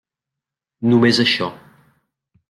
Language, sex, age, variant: Catalan, male, 40-49, Central